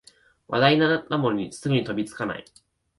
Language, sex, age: Japanese, male, 19-29